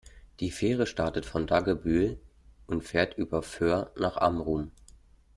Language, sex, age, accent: German, male, 30-39, Deutschland Deutsch